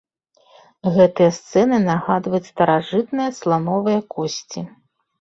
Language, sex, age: Belarusian, female, 50-59